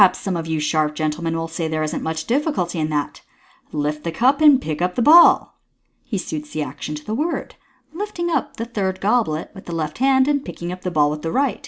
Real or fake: real